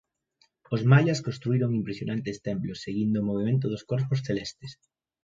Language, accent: Galician, Central (gheada)